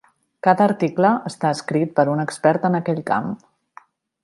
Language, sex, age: Catalan, female, 40-49